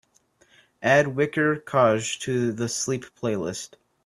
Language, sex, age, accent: English, male, 19-29, United States English